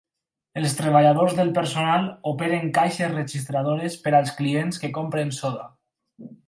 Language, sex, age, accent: Catalan, male, 19-29, valencià